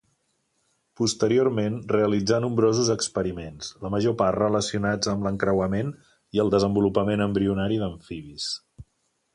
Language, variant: Catalan, Central